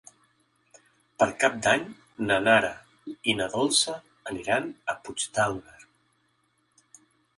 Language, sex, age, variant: Catalan, male, 40-49, Central